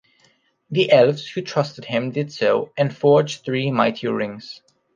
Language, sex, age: English, male, under 19